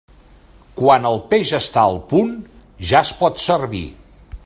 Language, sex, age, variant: Catalan, male, 60-69, Central